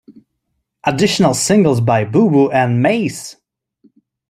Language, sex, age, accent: English, male, 19-29, England English